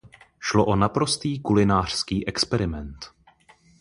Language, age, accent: Czech, 19-29, pražský